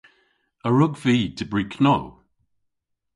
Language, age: Cornish, 50-59